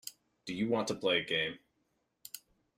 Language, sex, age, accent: English, male, 19-29, Canadian English